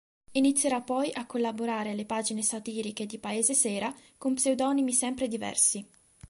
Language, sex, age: Italian, female, 19-29